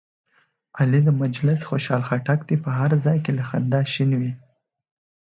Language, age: Pashto, 19-29